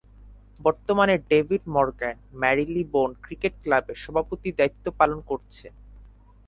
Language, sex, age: Bengali, male, 19-29